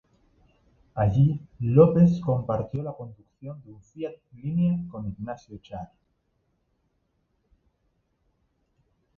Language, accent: Spanish, España: Islas Canarias